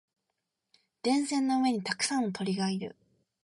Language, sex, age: Japanese, female, 19-29